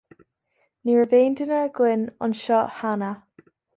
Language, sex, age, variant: Irish, female, 19-29, Gaeilge na Mumhan